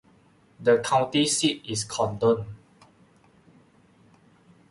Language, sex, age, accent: English, male, 19-29, Malaysian English